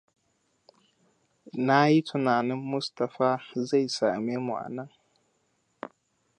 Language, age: Hausa, 19-29